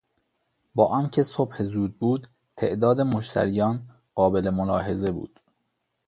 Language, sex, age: Persian, male, 19-29